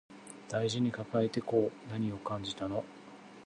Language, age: Japanese, 30-39